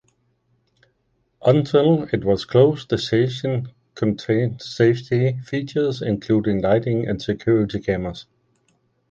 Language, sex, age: English, male, 40-49